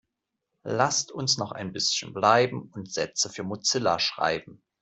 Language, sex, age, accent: German, male, 40-49, Deutschland Deutsch